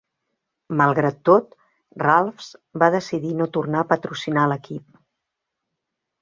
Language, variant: Catalan, Central